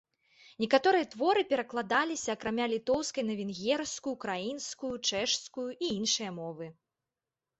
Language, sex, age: Belarusian, female, 30-39